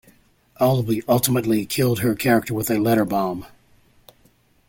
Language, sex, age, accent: English, male, 60-69, United States English